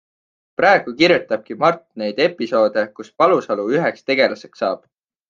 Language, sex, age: Estonian, male, 19-29